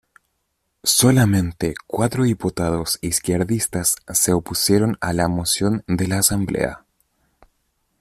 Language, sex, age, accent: Spanish, male, 19-29, Chileno: Chile, Cuyo